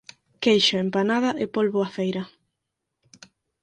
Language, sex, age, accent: Galician, female, under 19, Normativo (estándar)